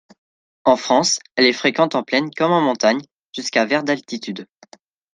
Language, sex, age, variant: French, male, under 19, Français de métropole